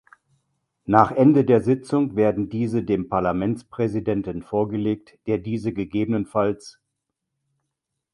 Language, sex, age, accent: German, male, 60-69, Deutschland Deutsch